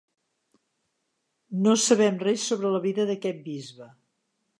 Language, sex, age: Catalan, female, 60-69